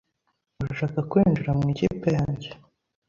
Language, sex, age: Kinyarwanda, male, under 19